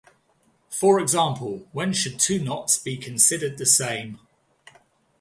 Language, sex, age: English, male, 40-49